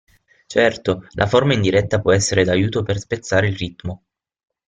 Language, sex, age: Italian, male, 19-29